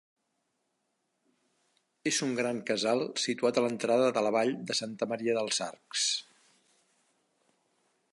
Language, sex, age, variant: Catalan, male, 50-59, Central